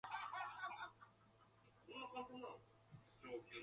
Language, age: English, 19-29